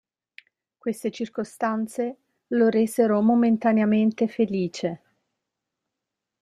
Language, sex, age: Italian, female, 40-49